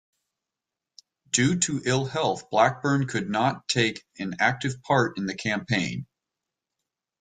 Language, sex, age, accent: English, male, 19-29, United States English